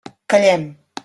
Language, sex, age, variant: Catalan, female, 50-59, Central